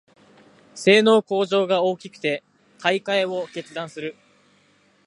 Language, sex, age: Japanese, male, 19-29